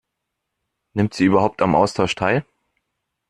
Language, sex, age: German, male, 19-29